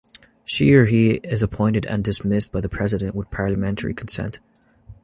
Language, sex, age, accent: English, male, 19-29, Irish English